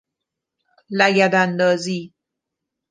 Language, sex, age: Persian, female, 30-39